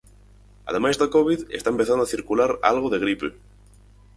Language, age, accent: Galician, 19-29, Central (gheada)